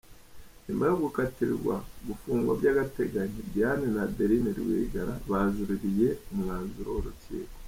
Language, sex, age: Kinyarwanda, male, 30-39